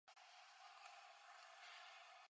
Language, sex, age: English, female, 19-29